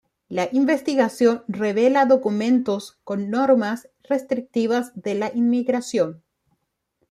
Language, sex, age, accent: Spanish, female, 30-39, Rioplatense: Argentina, Uruguay, este de Bolivia, Paraguay